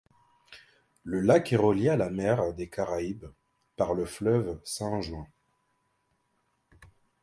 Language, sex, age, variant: French, male, 30-39, Français de métropole